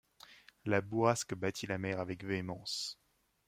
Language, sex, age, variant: French, male, 30-39, Français de métropole